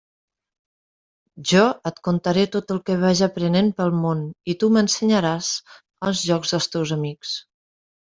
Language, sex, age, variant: Catalan, female, 40-49, Nord-Occidental